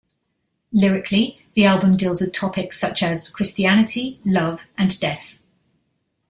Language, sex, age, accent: English, female, 40-49, England English